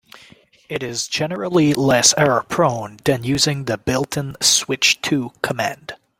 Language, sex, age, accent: English, male, 30-39, Canadian English